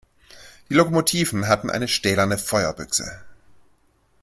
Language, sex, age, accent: German, male, 30-39, Deutschland Deutsch